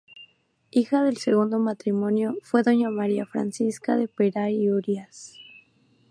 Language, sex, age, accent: Spanish, female, 19-29, México